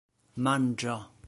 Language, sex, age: Esperanto, male, 40-49